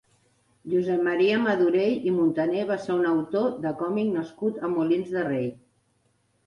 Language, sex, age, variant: Catalan, female, 60-69, Central